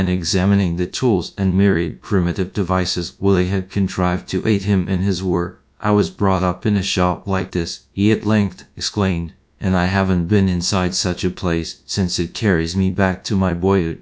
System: TTS, GradTTS